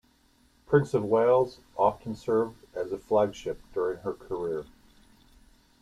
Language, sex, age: English, male, 50-59